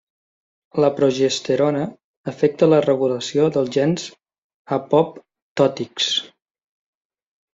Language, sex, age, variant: Catalan, male, 40-49, Septentrional